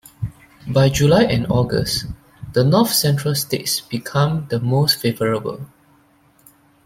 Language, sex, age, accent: English, male, 19-29, Singaporean English